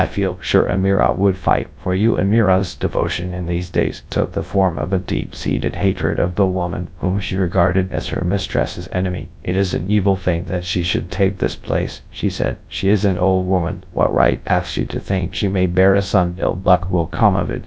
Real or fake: fake